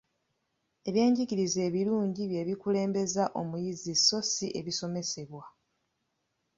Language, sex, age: Ganda, female, 19-29